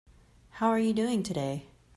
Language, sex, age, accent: English, female, 30-39, United States English